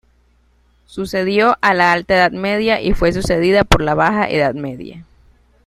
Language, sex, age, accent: Spanish, female, 19-29, Caribe: Cuba, Venezuela, Puerto Rico, República Dominicana, Panamá, Colombia caribeña, México caribeño, Costa del golfo de México